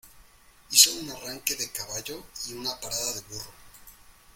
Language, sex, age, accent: Spanish, male, 19-29, México